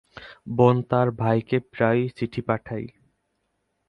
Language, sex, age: Bengali, male, 19-29